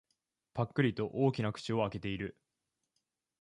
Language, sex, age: Japanese, male, 19-29